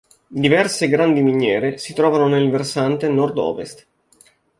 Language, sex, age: Italian, male, 19-29